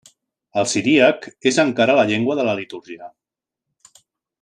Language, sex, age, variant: Catalan, male, 30-39, Central